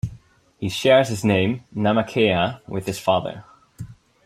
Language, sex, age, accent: English, male, 19-29, Dutch